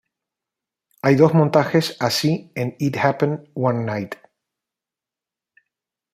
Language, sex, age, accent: Spanish, male, 40-49, España: Islas Canarias